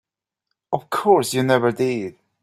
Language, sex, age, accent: English, male, 30-39, Irish English